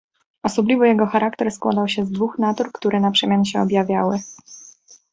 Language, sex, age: Polish, female, 19-29